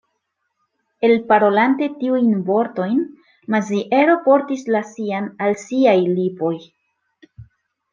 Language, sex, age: Esperanto, female, 40-49